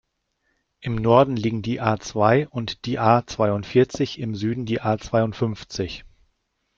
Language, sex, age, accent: German, male, 40-49, Deutschland Deutsch